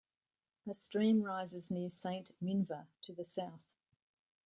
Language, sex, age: English, female, 60-69